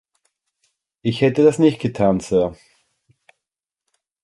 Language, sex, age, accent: German, male, 30-39, Österreichisches Deutsch